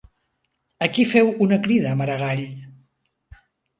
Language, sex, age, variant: Catalan, male, 60-69, Nord-Occidental